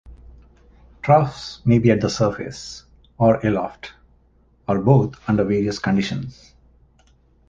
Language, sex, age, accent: English, male, 40-49, United States English